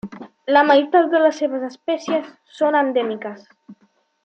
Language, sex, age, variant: Catalan, male, under 19, Central